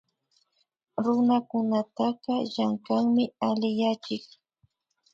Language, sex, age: Imbabura Highland Quichua, female, 19-29